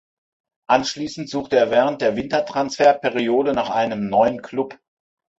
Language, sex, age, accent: German, male, 60-69, Deutschland Deutsch